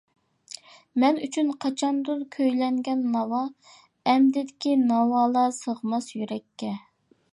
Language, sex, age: Uyghur, female, 19-29